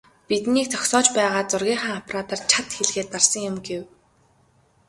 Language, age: Mongolian, 19-29